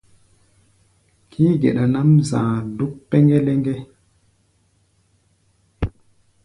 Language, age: Gbaya, 30-39